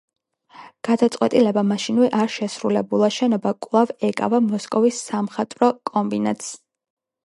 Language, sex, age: Georgian, female, 19-29